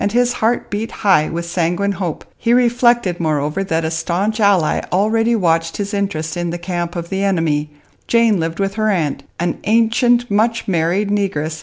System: none